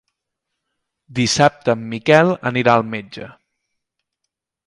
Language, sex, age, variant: Catalan, male, 19-29, Central